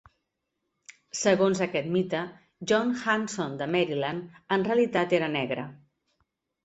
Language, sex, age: Catalan, female, 50-59